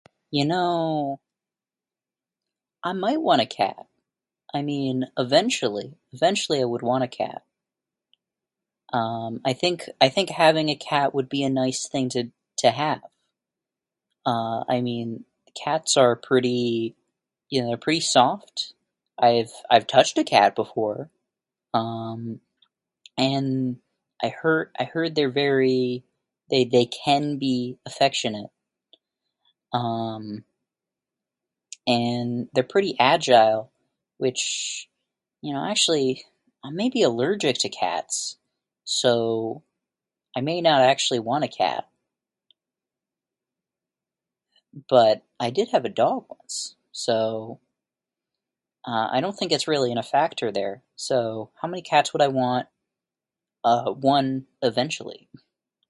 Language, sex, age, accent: English, male, 19-29, United States English